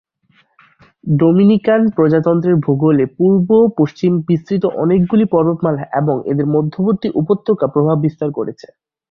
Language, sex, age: Bengali, male, 19-29